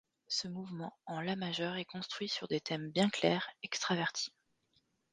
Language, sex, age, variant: French, female, 40-49, Français de métropole